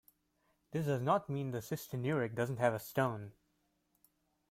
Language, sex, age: English, male, under 19